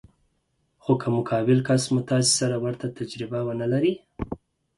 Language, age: Pashto, 30-39